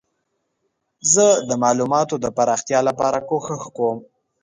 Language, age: Pashto, 19-29